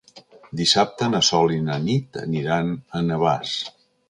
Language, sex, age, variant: Catalan, male, 60-69, Central